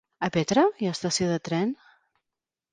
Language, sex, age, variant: Catalan, female, 40-49, Central